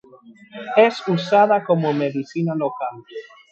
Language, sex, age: Spanish, male, 19-29